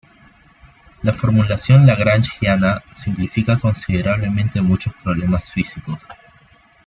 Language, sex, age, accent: Spanish, male, 19-29, Andino-Pacífico: Colombia, Perú, Ecuador, oeste de Bolivia y Venezuela andina